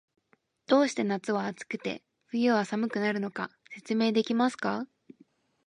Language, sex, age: Japanese, female, 19-29